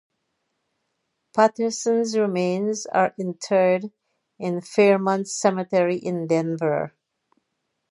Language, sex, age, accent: English, female, 50-59, England English